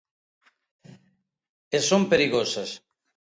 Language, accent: Galician, Oriental (común en zona oriental)